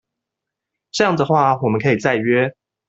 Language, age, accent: Chinese, 19-29, 出生地：臺北市